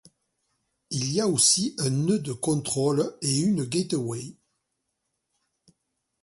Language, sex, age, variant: French, male, 40-49, Français de métropole